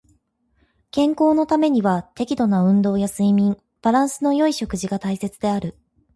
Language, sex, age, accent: Japanese, female, 30-39, 標準語